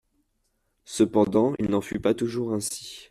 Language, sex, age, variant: French, male, 19-29, Français de métropole